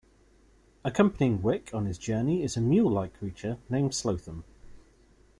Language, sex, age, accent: English, male, 30-39, England English